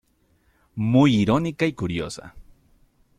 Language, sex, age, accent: Spanish, male, 19-29, México